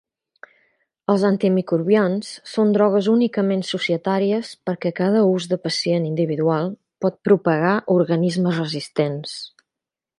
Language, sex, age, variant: Catalan, female, 50-59, Central